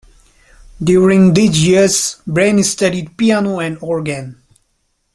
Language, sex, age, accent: English, male, 19-29, India and South Asia (India, Pakistan, Sri Lanka)